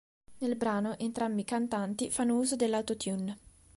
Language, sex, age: Italian, female, 19-29